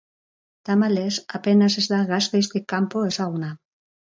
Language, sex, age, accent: Basque, female, 50-59, Mendebalekoa (Araba, Bizkaia, Gipuzkoako mendebaleko herri batzuk)